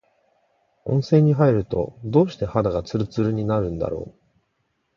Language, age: Japanese, 40-49